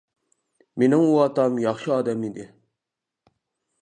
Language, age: Uyghur, 30-39